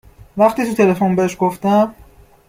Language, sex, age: Persian, male, under 19